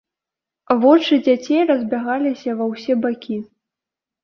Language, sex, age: Belarusian, female, under 19